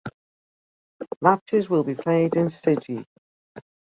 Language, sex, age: English, male, 50-59